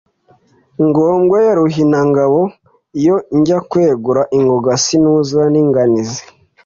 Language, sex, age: Kinyarwanda, male, 50-59